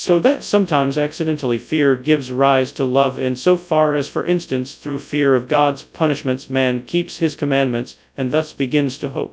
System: TTS, FastPitch